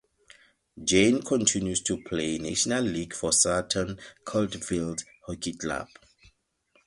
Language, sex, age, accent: English, male, 30-39, Southern African (South Africa, Zimbabwe, Namibia)